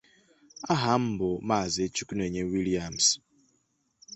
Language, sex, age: Igbo, male, 19-29